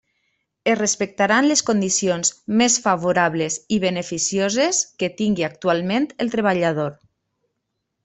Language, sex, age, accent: Catalan, female, 30-39, valencià